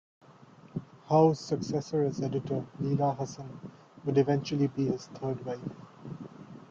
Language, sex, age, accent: English, male, 19-29, India and South Asia (India, Pakistan, Sri Lanka)